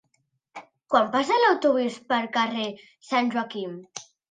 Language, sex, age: Catalan, female, under 19